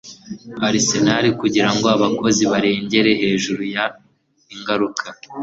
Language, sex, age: Kinyarwanda, male, 19-29